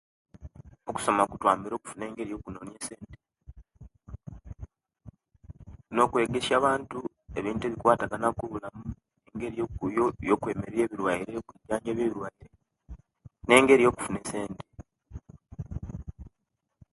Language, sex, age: Kenyi, male, under 19